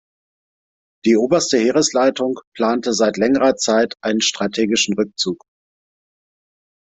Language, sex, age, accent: German, male, 40-49, Deutschland Deutsch